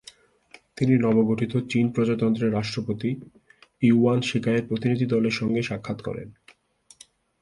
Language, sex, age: Bengali, male, 19-29